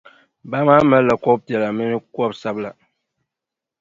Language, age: Dagbani, 30-39